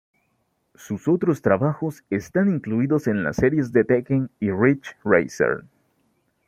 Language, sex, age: Spanish, male, 19-29